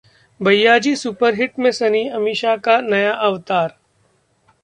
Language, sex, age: Hindi, male, 30-39